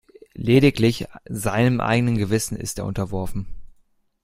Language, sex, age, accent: German, male, under 19, Deutschland Deutsch